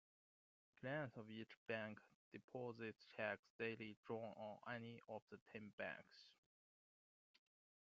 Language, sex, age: English, male, 30-39